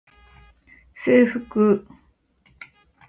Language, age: Japanese, 30-39